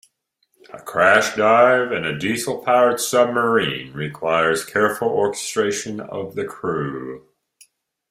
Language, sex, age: English, male, 60-69